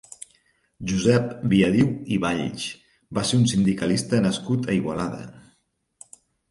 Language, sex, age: Catalan, male, 40-49